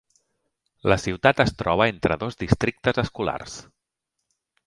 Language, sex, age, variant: Catalan, male, 40-49, Central